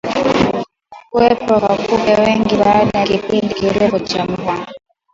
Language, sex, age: Swahili, female, 19-29